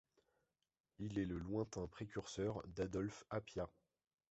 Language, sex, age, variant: French, male, 30-39, Français de métropole